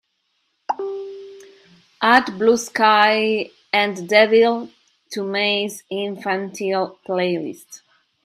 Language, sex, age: English, female, 30-39